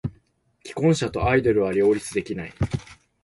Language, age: Japanese, under 19